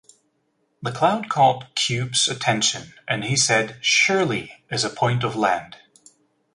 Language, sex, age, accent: English, male, 19-29, United States English